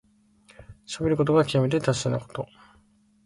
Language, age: Japanese, 19-29